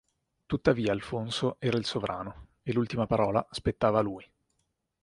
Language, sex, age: Italian, male, 19-29